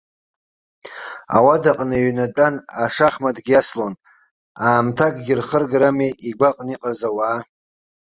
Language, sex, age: Abkhazian, male, 40-49